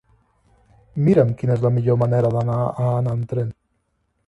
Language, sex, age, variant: Catalan, male, 19-29, Nord-Occidental